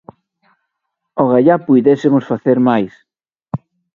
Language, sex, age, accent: Galician, male, 30-39, Oriental (común en zona oriental)